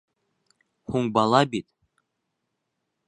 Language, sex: Bashkir, male